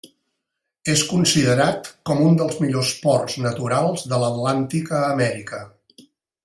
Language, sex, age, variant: Catalan, male, 60-69, Central